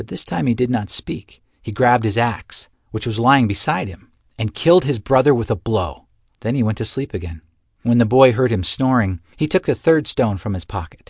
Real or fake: real